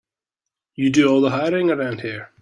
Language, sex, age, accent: English, male, 30-39, Scottish English